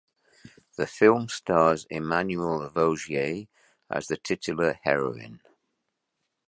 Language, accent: English, Welsh English